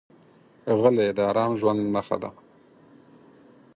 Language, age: Pashto, 19-29